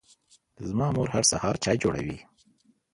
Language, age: Pashto, 30-39